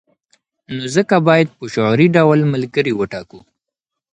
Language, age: Pashto, 19-29